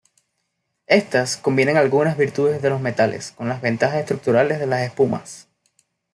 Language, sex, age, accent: Spanish, male, 19-29, Caribe: Cuba, Venezuela, Puerto Rico, República Dominicana, Panamá, Colombia caribeña, México caribeño, Costa del golfo de México